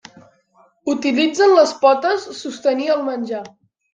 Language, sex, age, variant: Catalan, male, under 19, Central